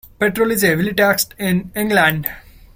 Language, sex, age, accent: English, male, 19-29, India and South Asia (India, Pakistan, Sri Lanka)